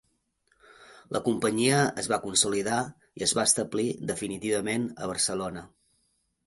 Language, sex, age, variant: Catalan, male, 50-59, Central